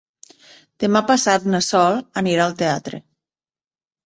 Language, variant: Catalan, Nord-Occidental